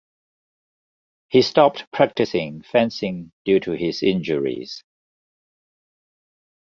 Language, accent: English, Singaporean English